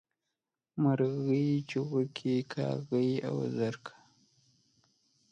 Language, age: Pashto, 19-29